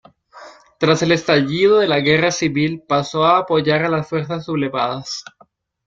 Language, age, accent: Spanish, 19-29, América central